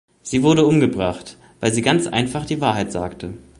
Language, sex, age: German, male, 19-29